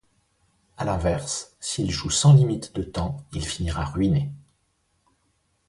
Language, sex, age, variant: French, male, 40-49, Français de métropole